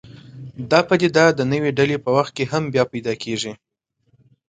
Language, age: Pashto, 19-29